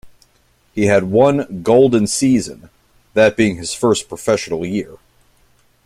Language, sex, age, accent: English, male, 30-39, United States English